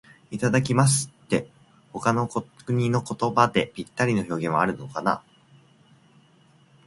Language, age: Japanese, 19-29